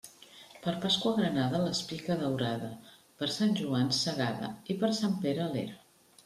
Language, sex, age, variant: Catalan, female, 50-59, Central